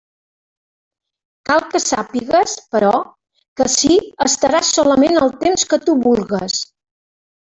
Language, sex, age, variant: Catalan, female, 60-69, Central